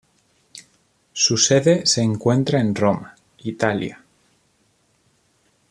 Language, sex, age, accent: Spanish, male, 19-29, España: Centro-Sur peninsular (Madrid, Toledo, Castilla-La Mancha)